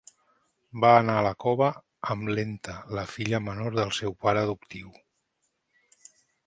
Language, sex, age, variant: Catalan, male, 50-59, Central